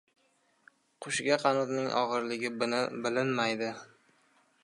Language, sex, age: Uzbek, male, under 19